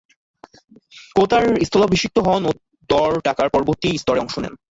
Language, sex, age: Bengali, male, 19-29